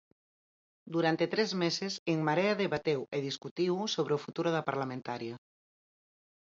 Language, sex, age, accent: Galician, female, 40-49, Oriental (común en zona oriental)